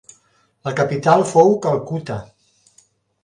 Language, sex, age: Catalan, male, 60-69